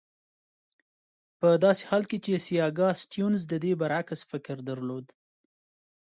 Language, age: Pashto, 30-39